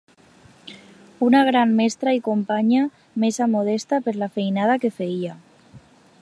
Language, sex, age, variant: Catalan, female, under 19, Alacantí